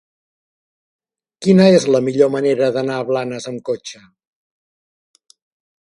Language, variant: Catalan, Central